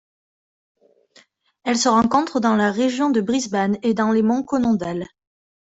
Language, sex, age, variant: French, female, 30-39, Français de métropole